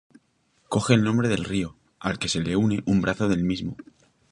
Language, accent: Spanish, España: Centro-Sur peninsular (Madrid, Toledo, Castilla-La Mancha)